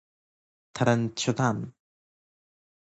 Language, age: Persian, 19-29